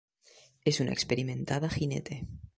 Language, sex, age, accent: Spanish, male, 19-29, España: Centro-Sur peninsular (Madrid, Toledo, Castilla-La Mancha)